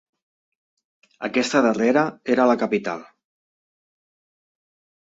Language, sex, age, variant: Catalan, male, 30-39, Central